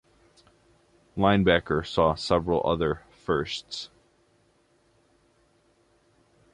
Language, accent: English, United States English